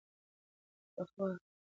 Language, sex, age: Pashto, female, 19-29